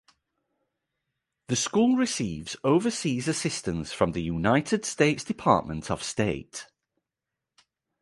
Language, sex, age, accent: English, male, 30-39, England English